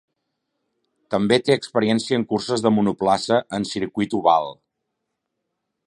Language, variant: Catalan, Central